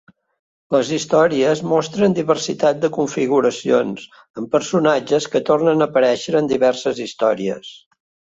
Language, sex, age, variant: Catalan, male, 60-69, Central